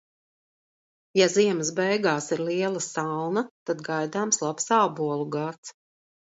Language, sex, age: Latvian, female, 50-59